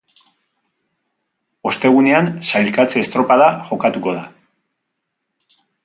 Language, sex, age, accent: Basque, male, 50-59, Mendebalekoa (Araba, Bizkaia, Gipuzkoako mendebaleko herri batzuk)